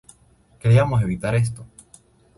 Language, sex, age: Spanish, male, 19-29